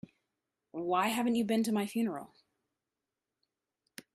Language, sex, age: English, female, 30-39